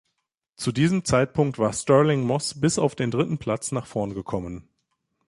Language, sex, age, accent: German, male, 19-29, Deutschland Deutsch